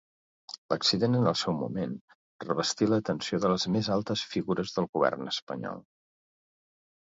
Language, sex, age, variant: Catalan, male, 60-69, Central